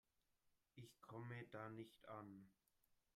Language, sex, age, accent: German, male, 19-29, Deutschland Deutsch